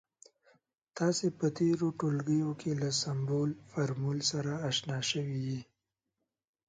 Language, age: Pashto, 19-29